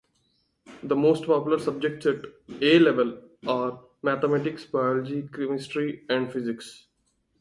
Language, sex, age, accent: English, male, 19-29, India and South Asia (India, Pakistan, Sri Lanka)